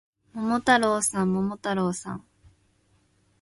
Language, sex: Japanese, female